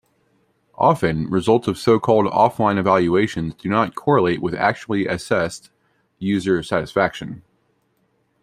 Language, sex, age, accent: English, male, 30-39, United States English